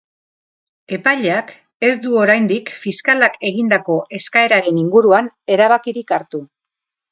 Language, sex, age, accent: Basque, female, 50-59, Mendebalekoa (Araba, Bizkaia, Gipuzkoako mendebaleko herri batzuk)